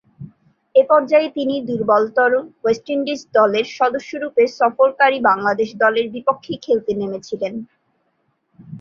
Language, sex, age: Bengali, female, 19-29